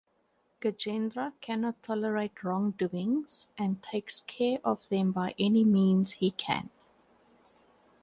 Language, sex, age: English, female, 40-49